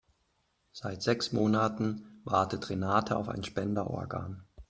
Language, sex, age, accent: German, male, 40-49, Deutschland Deutsch